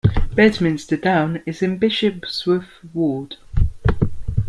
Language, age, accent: English, under 19, England English